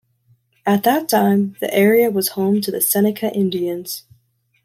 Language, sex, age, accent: English, female, 19-29, United States English